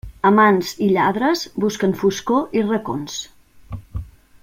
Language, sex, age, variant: Catalan, female, 40-49, Central